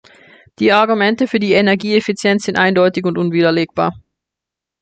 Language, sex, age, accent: German, female, 19-29, Österreichisches Deutsch